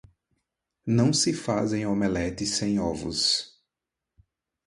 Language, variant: Portuguese, Portuguese (Brasil)